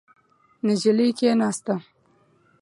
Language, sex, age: Pashto, female, 19-29